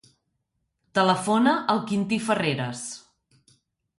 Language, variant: Catalan, Central